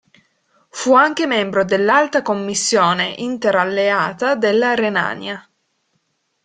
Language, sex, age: Italian, female, 19-29